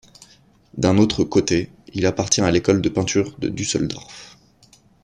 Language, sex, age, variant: French, male, 30-39, Français de métropole